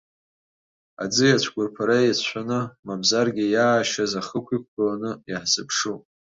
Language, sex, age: Abkhazian, male, under 19